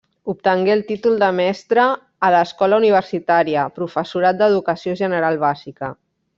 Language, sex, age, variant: Catalan, female, 40-49, Central